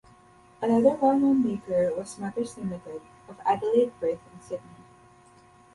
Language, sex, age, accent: English, female, 19-29, Filipino